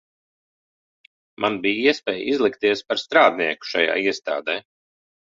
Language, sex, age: Latvian, male, 40-49